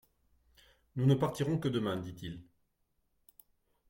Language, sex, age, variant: French, male, 40-49, Français de métropole